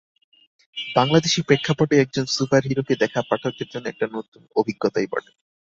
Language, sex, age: Bengali, male, 19-29